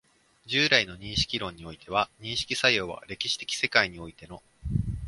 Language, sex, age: Japanese, male, 19-29